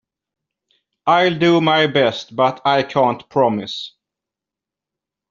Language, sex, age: English, male, 40-49